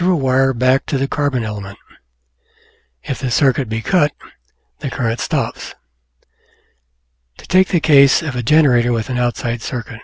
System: none